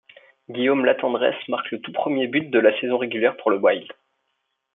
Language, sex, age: French, male, 30-39